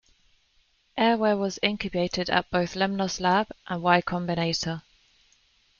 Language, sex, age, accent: English, female, 30-39, England English